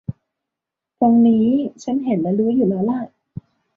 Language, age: Thai, 19-29